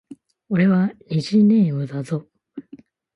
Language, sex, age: Japanese, female, 19-29